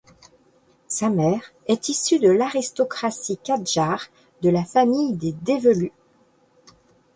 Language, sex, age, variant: French, female, 50-59, Français de métropole